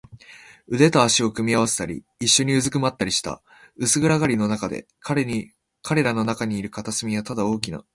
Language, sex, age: Japanese, male, 19-29